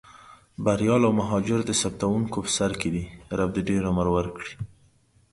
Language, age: Pashto, 19-29